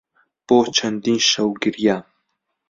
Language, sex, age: Central Kurdish, male, under 19